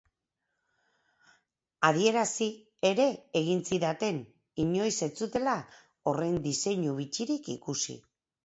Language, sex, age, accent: Basque, female, 50-59, Mendebalekoa (Araba, Bizkaia, Gipuzkoako mendebaleko herri batzuk)